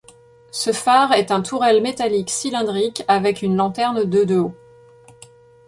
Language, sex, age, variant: French, female, 30-39, Français de métropole